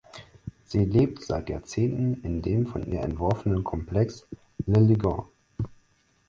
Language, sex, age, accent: German, male, 19-29, Deutschland Deutsch